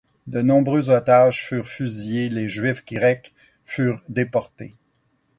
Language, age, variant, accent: French, 50-59, Français d'Amérique du Nord, Français du Canada